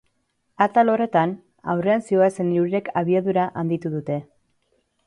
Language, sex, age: Basque, female, 30-39